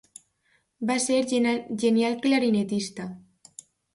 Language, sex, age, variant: Catalan, female, under 19, Alacantí